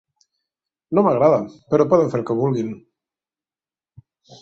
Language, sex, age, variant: Catalan, male, 40-49, Central